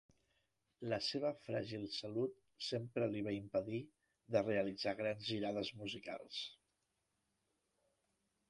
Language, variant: Catalan, Central